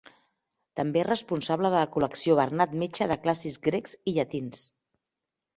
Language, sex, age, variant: Catalan, female, 40-49, Central